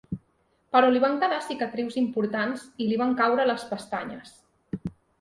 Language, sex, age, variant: Catalan, female, 19-29, Central